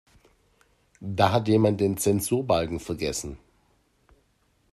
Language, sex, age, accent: German, male, 50-59, Deutschland Deutsch